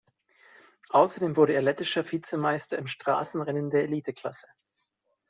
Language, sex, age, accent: German, male, 30-39, Deutschland Deutsch